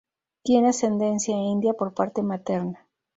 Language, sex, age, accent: Spanish, female, 50-59, México